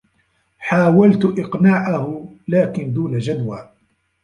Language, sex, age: Arabic, male, 30-39